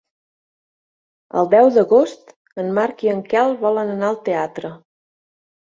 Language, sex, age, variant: Catalan, female, 30-39, Central